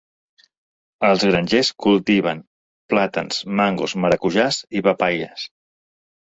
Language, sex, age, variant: Catalan, male, 40-49, Central